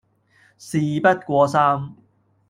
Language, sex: Cantonese, male